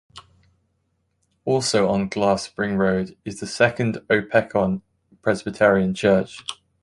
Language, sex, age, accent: English, male, 19-29, England English